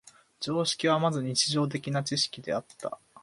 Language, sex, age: Japanese, male, 19-29